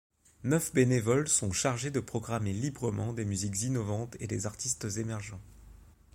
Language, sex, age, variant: French, male, 30-39, Français de métropole